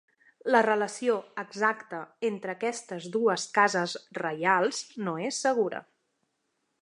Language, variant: Catalan, Central